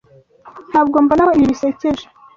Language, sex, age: Kinyarwanda, female, 19-29